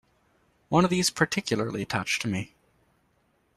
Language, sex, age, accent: English, male, 19-29, United States English